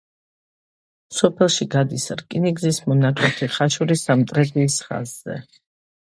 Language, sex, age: Georgian, female, 50-59